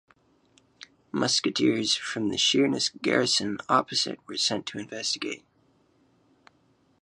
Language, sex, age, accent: English, male, under 19, United States English